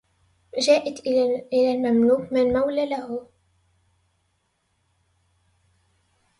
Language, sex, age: Arabic, female, 19-29